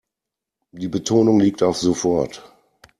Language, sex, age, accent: German, male, 40-49, Deutschland Deutsch